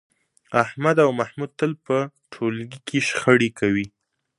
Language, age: Pashto, 19-29